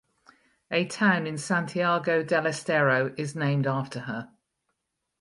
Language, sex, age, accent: English, female, 50-59, Welsh English